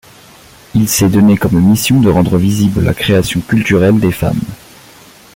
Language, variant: French, Français de métropole